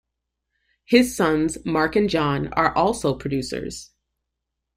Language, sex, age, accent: English, female, 30-39, United States English